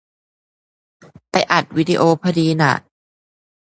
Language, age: Thai, 19-29